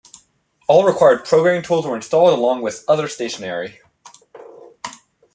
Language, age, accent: English, 19-29, United States English